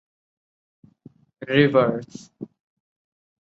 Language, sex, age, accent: English, male, 19-29, India and South Asia (India, Pakistan, Sri Lanka)